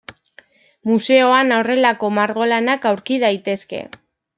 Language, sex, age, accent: Basque, female, 19-29, Mendebalekoa (Araba, Bizkaia, Gipuzkoako mendebaleko herri batzuk)